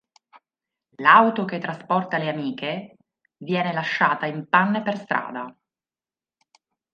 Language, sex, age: Italian, female, 40-49